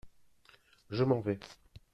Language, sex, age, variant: French, male, 30-39, Français de métropole